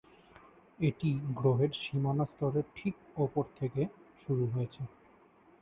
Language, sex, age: Bengali, male, 19-29